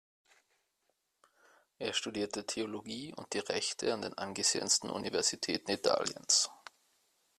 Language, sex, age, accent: German, male, 30-39, Österreichisches Deutsch